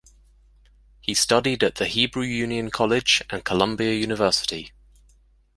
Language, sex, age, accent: English, male, 19-29, England English